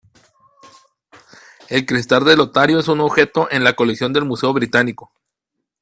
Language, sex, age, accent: Spanish, male, 30-39, México